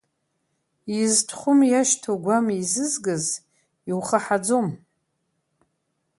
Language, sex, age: Abkhazian, female, 50-59